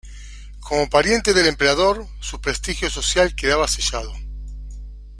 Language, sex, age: Spanish, male, 50-59